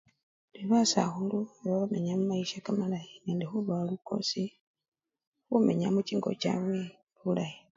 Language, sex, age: Luyia, male, 30-39